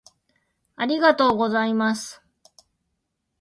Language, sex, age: Japanese, female, 40-49